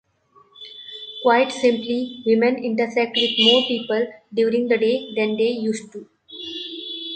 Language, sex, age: English, female, 19-29